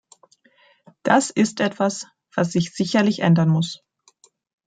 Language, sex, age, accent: German, female, 30-39, Deutschland Deutsch